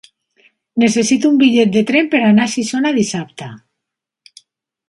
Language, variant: Catalan, Septentrional